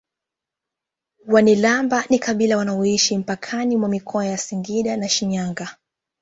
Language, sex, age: Swahili, female, 19-29